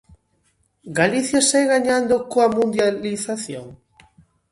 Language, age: Galician, under 19